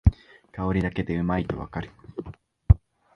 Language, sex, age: Japanese, male, 19-29